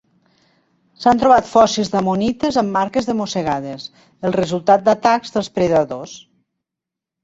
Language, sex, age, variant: Catalan, female, 50-59, Nord-Occidental